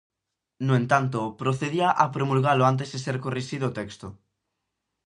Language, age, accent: Galician, 19-29, Atlántico (seseo e gheada)